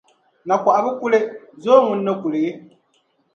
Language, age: Dagbani, 19-29